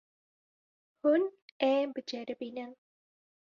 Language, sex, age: Kurdish, female, 19-29